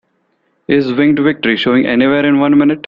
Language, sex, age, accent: English, male, 19-29, India and South Asia (India, Pakistan, Sri Lanka)